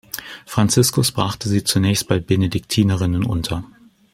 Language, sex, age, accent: German, male, 40-49, Deutschland Deutsch